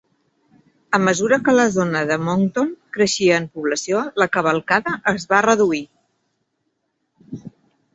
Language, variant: Catalan, Central